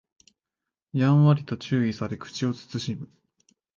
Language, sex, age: Japanese, male, 19-29